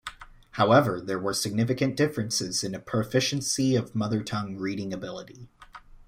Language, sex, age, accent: English, male, 30-39, United States English